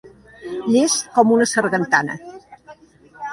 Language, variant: Catalan, Central